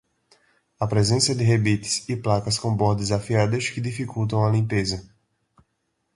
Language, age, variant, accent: Portuguese, 19-29, Portuguese (Brasil), Nordestino